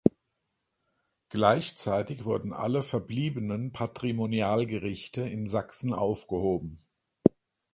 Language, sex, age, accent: German, male, 60-69, Deutschland Deutsch